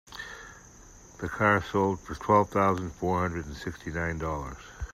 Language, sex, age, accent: English, male, 60-69, United States English